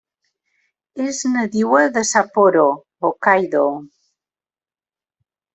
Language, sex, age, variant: Catalan, female, 60-69, Central